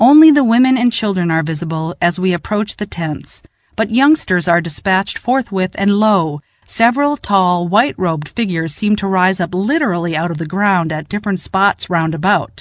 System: none